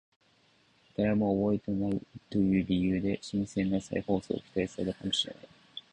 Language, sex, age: Japanese, male, 19-29